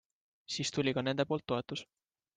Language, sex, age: Estonian, male, 19-29